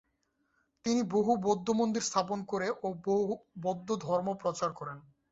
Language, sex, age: Bengali, male, 19-29